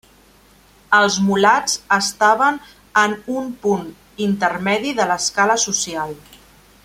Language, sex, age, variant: Catalan, female, 40-49, Central